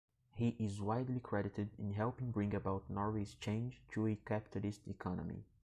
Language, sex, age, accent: English, male, 19-29, United States English